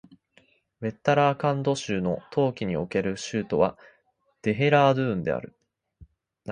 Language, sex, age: Japanese, male, under 19